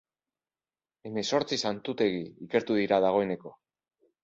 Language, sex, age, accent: Basque, male, 30-39, Mendebalekoa (Araba, Bizkaia, Gipuzkoako mendebaleko herri batzuk)